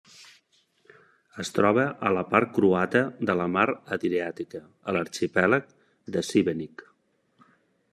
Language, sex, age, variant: Catalan, male, 40-49, Nord-Occidental